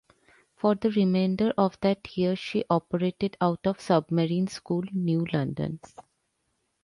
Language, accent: English, India and South Asia (India, Pakistan, Sri Lanka)